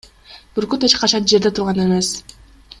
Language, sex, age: Kyrgyz, female, 19-29